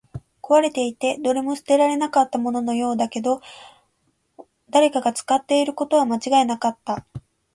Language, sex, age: Japanese, female, 19-29